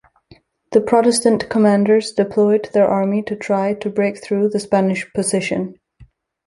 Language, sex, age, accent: English, female, 19-29, United States English